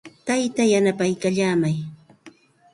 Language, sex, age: Santa Ana de Tusi Pasco Quechua, female, 40-49